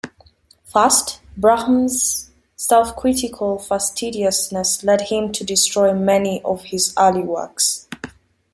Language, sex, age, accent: English, female, 19-29, England English